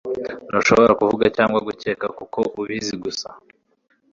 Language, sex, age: Kinyarwanda, male, 19-29